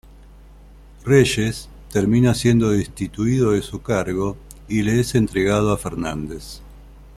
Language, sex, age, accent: Spanish, male, 40-49, Rioplatense: Argentina, Uruguay, este de Bolivia, Paraguay